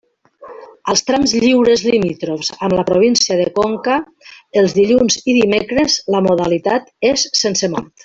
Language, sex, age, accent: Catalan, female, 50-59, valencià